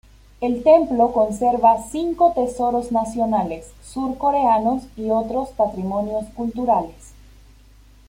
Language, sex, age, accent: Spanish, female, 30-39, Andino-Pacífico: Colombia, Perú, Ecuador, oeste de Bolivia y Venezuela andina